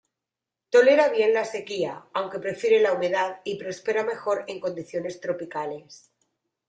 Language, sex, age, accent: Spanish, female, 40-49, España: Sur peninsular (Andalucia, Extremadura, Murcia)